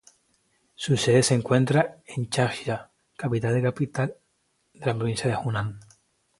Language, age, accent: Spanish, 19-29, España: Islas Canarias